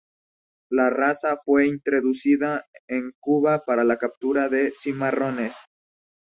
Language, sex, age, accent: Spanish, male, 19-29, México